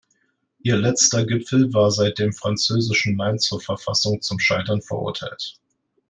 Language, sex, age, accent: German, male, 19-29, Deutschland Deutsch